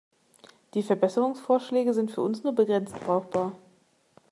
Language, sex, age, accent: German, female, 30-39, Deutschland Deutsch